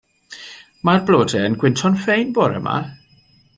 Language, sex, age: Welsh, male, 50-59